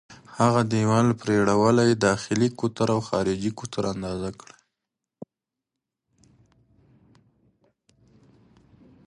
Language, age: Pashto, 30-39